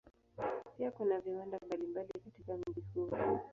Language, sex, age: Swahili, female, 19-29